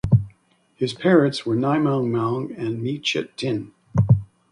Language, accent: English, Canadian English